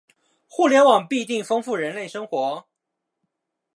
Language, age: Chinese, 19-29